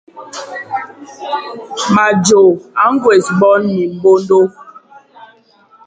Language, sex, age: Basaa, female, 30-39